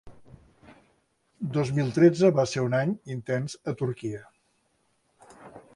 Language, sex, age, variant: Catalan, male, 60-69, Central